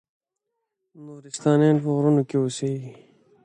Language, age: Pashto, 19-29